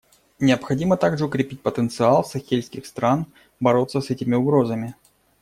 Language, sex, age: Russian, male, 40-49